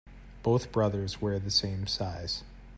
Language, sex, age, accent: English, male, 30-39, United States English